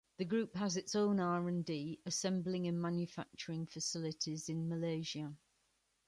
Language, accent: English, England English